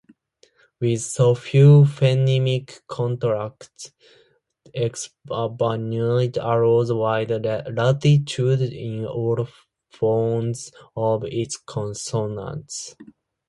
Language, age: English, 19-29